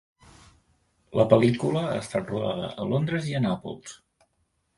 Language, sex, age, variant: Catalan, male, 50-59, Central